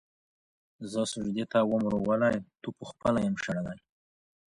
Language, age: Pashto, 19-29